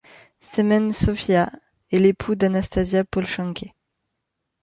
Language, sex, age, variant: French, female, 19-29, Français de métropole